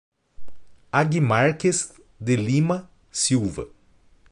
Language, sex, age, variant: Portuguese, male, 30-39, Portuguese (Brasil)